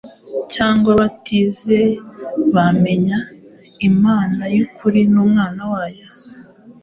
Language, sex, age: Kinyarwanda, female, 19-29